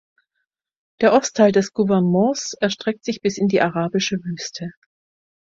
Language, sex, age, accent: German, female, 50-59, Deutschland Deutsch